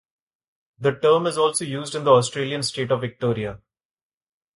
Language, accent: English, India and South Asia (India, Pakistan, Sri Lanka)